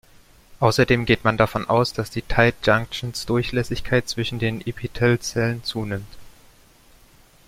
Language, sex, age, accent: German, male, 19-29, Deutschland Deutsch